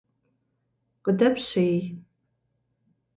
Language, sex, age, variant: Kabardian, female, 40-49, Адыгэбзэ (Къэбэрдей, Кирил, Урысей)